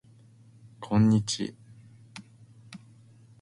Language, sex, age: Japanese, male, 19-29